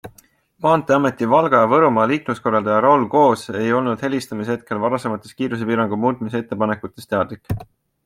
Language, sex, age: Estonian, male, 19-29